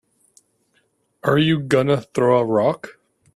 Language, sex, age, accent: English, male, 19-29, Canadian English